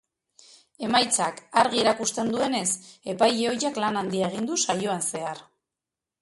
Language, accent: Basque, Mendebalekoa (Araba, Bizkaia, Gipuzkoako mendebaleko herri batzuk)